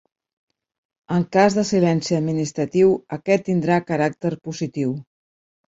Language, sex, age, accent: Catalan, female, 50-59, Barceloní